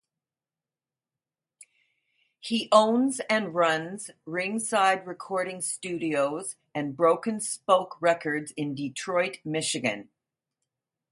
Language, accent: English, Canadian English